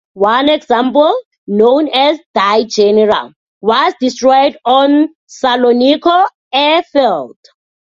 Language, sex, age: English, female, 19-29